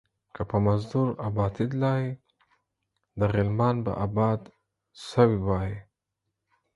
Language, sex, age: Pashto, male, 40-49